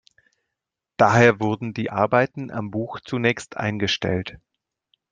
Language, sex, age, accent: German, male, 30-39, Deutschland Deutsch